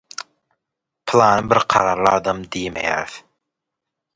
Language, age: Turkmen, 19-29